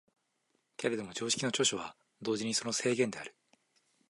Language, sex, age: Japanese, male, 19-29